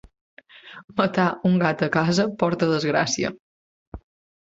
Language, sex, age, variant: Catalan, female, 19-29, Balear